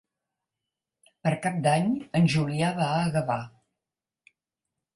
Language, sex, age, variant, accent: Catalan, female, 70-79, Central, central